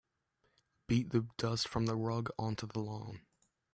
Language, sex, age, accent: English, male, under 19, United States English